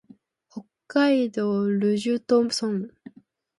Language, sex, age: Japanese, female, under 19